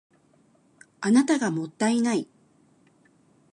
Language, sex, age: Japanese, female, 50-59